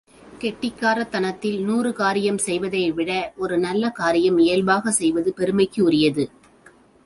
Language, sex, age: Tamil, female, 40-49